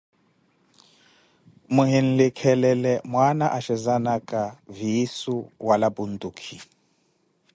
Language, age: Koti, 30-39